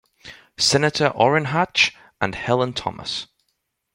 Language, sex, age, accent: English, male, 19-29, England English